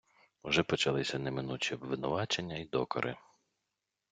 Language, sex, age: Ukrainian, male, 30-39